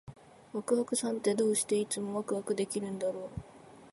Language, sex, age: Japanese, female, 19-29